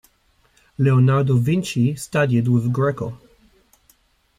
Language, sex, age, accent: English, male, 40-49, United States English